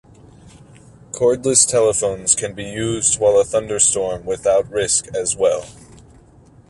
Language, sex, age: English, male, 19-29